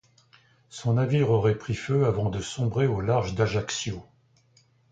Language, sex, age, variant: French, male, 70-79, Français de métropole